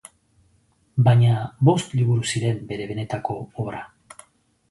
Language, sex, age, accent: Basque, male, 40-49, Mendebalekoa (Araba, Bizkaia, Gipuzkoako mendebaleko herri batzuk)